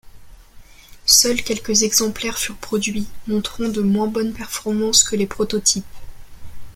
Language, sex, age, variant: French, female, under 19, Français de métropole